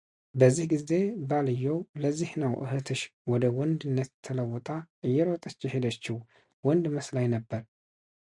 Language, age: Amharic, 40-49